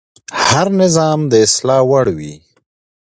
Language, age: Pashto, 30-39